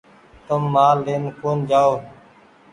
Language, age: Goaria, 19-29